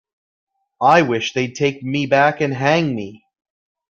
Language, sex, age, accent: English, male, 40-49, Canadian English